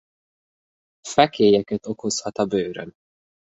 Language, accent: Hungarian, budapesti